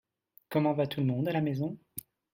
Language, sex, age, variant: French, male, 19-29, Français de métropole